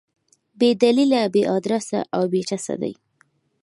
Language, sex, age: Pashto, female, 19-29